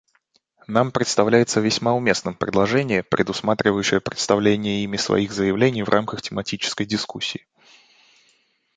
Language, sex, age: Russian, male, 19-29